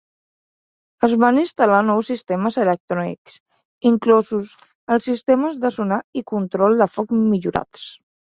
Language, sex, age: Catalan, female, 19-29